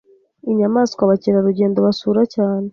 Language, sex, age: Kinyarwanda, female, 30-39